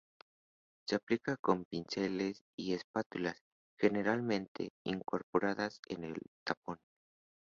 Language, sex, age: Spanish, male, 19-29